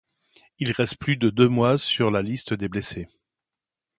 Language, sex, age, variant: French, male, 40-49, Français de métropole